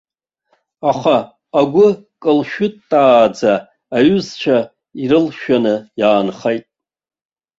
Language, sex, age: Abkhazian, male, 60-69